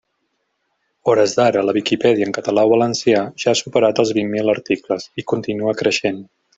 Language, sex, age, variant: Catalan, male, 40-49, Central